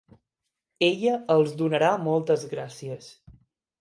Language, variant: Catalan, Central